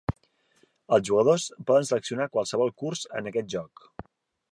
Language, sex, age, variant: Catalan, male, 40-49, Central